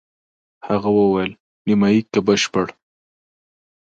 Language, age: Pashto, 30-39